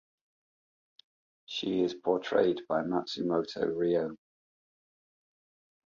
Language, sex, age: English, male, 40-49